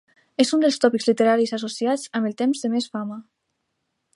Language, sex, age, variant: Catalan, female, under 19, Alacantí